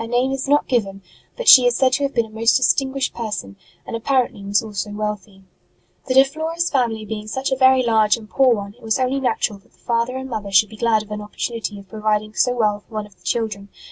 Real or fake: real